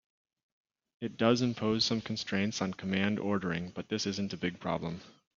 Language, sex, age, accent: English, male, 30-39, United States English